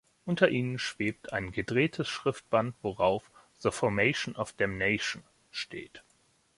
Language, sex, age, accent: German, male, 40-49, Deutschland Deutsch